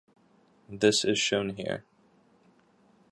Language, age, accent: English, under 19, United States English